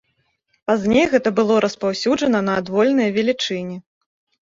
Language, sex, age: Belarusian, female, 30-39